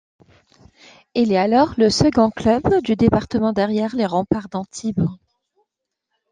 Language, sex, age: French, female, 30-39